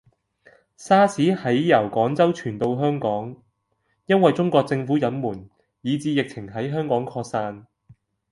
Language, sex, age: Cantonese, male, 19-29